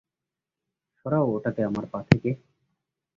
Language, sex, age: Bengali, male, 19-29